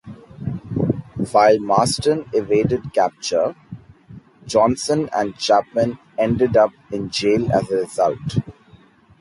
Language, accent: English, India and South Asia (India, Pakistan, Sri Lanka)